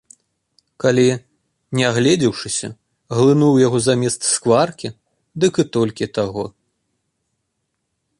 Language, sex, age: Belarusian, male, 30-39